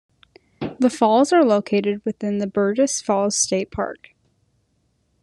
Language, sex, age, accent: English, female, under 19, United States English